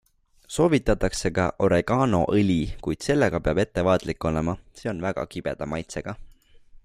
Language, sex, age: Estonian, male, 19-29